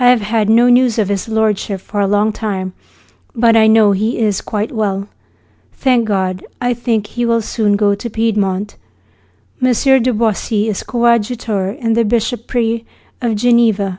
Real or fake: real